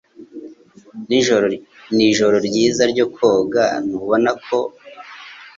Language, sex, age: Kinyarwanda, male, 30-39